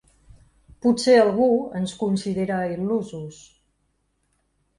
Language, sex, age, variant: Catalan, female, 40-49, Central